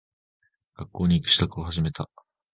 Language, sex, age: Japanese, male, under 19